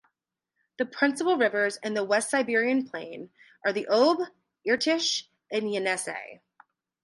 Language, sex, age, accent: English, female, 19-29, United States English